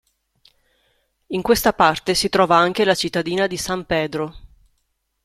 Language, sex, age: Italian, female, 30-39